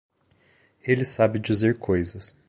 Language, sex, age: Portuguese, male, 30-39